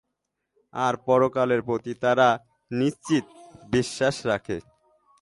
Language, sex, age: Bengali, male, 19-29